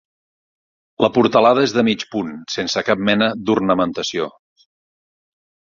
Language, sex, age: Catalan, male, 50-59